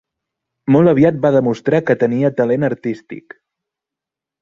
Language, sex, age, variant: Catalan, male, 30-39, Central